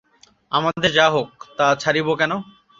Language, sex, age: Bengali, male, 19-29